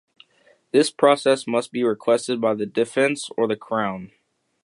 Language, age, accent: English, under 19, United States English